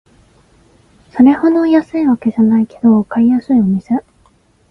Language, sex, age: Japanese, female, 19-29